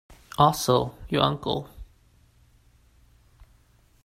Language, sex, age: English, male, 19-29